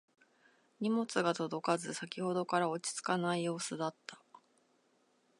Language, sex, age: Japanese, female, 40-49